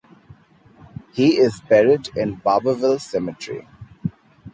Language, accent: English, India and South Asia (India, Pakistan, Sri Lanka)